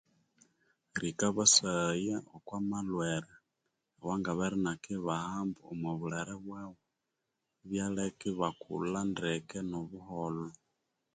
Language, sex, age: Konzo, male, 30-39